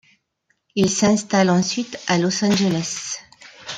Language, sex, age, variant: French, female, 50-59, Français de métropole